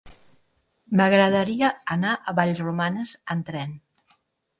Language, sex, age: Catalan, female, 60-69